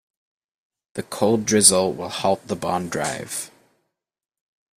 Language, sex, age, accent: English, male, 19-29, United States English